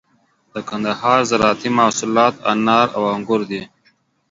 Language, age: Pashto, 19-29